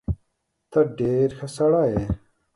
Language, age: Pashto, 40-49